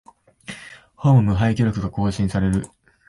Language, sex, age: Japanese, male, 19-29